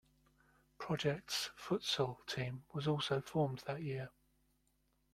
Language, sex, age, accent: English, male, 50-59, England English